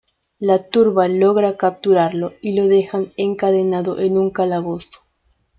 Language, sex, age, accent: Spanish, female, 19-29, Andino-Pacífico: Colombia, Perú, Ecuador, oeste de Bolivia y Venezuela andina